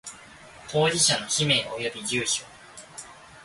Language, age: Japanese, 19-29